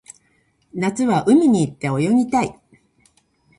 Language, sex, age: Japanese, female, 60-69